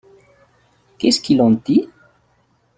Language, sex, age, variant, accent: French, male, 30-39, Français d'Afrique subsaharienne et des îles africaines, Français de Madagascar